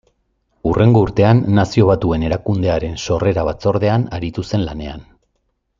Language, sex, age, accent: Basque, male, 40-49, Erdialdekoa edo Nafarra (Gipuzkoa, Nafarroa)